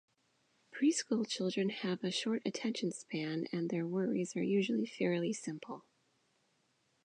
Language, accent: English, United States English